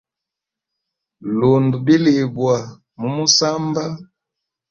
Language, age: Hemba, 19-29